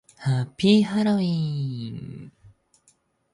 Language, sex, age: Japanese, male, 19-29